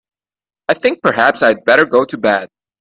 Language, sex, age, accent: English, male, 19-29, United States English